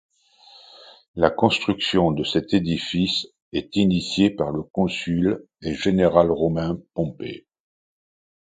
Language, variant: French, Français de métropole